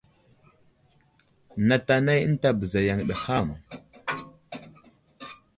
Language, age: Wuzlam, 19-29